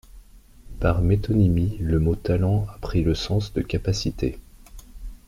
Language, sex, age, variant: French, male, 40-49, Français de métropole